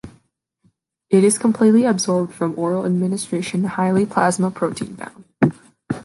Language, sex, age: English, female, under 19